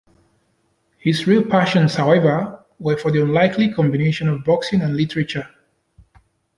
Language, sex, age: English, male, 30-39